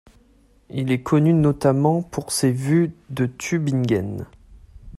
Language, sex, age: French, male, 19-29